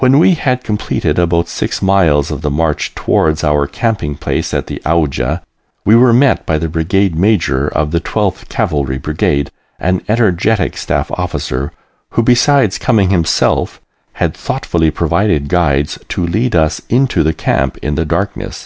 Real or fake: real